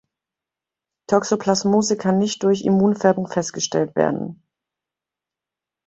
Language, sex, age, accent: German, female, 30-39, Deutschland Deutsch